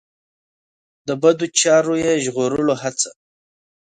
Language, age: Pashto, 30-39